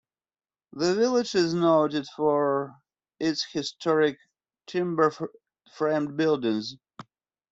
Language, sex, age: English, male, 50-59